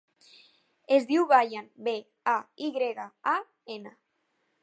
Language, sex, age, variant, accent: Catalan, female, under 19, Alacantí, valencià